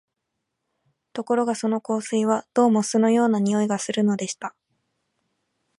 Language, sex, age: Japanese, female, 19-29